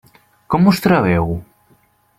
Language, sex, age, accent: Catalan, male, 19-29, valencià